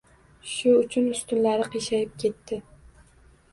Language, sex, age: Uzbek, female, 19-29